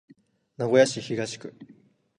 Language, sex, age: Japanese, male, 19-29